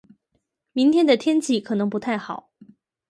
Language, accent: Chinese, 出生地：吉林省